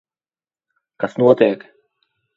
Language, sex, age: Latvian, male, 30-39